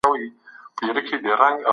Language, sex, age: Pashto, female, 30-39